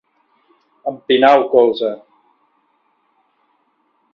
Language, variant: Catalan, Central